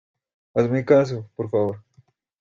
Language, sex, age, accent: Spanish, male, under 19, Andino-Pacífico: Colombia, Perú, Ecuador, oeste de Bolivia y Venezuela andina